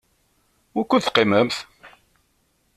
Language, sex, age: Kabyle, male, 50-59